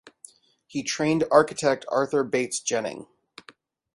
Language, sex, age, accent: English, male, 30-39, United States English